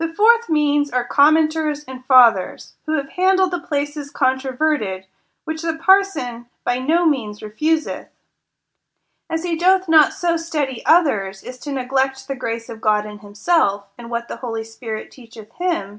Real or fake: real